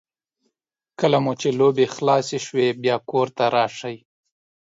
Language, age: Pashto, 19-29